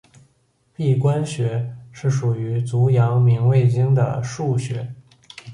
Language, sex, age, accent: Chinese, male, 19-29, 出生地：北京市